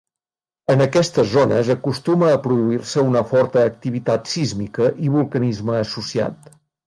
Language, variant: Catalan, Nord-Occidental